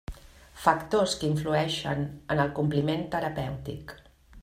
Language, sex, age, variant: Catalan, female, 50-59, Central